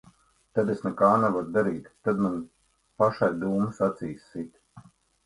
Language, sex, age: Latvian, male, 40-49